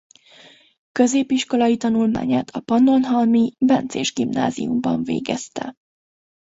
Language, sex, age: Hungarian, female, 19-29